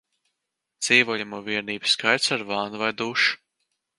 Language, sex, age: Latvian, male, under 19